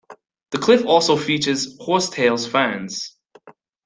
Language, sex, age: English, male, 19-29